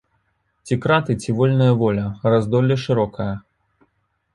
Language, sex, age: Belarusian, male, 19-29